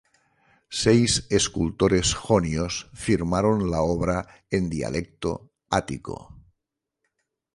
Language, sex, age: Spanish, male, 60-69